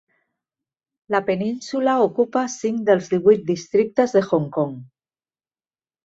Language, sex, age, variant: Catalan, female, 50-59, Central